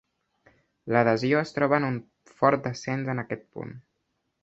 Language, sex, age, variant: Catalan, male, under 19, Central